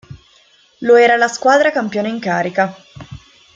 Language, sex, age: Italian, female, 19-29